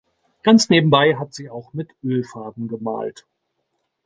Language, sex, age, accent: German, male, 40-49, Deutschland Deutsch